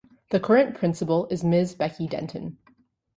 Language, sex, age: English, female, 19-29